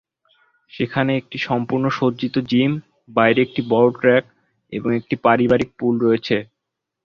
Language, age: Bengali, under 19